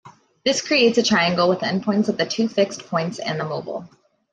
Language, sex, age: English, female, 30-39